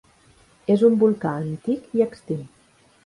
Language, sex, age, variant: Catalan, female, 19-29, Central